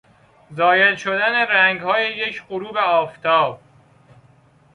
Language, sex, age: Persian, male, 19-29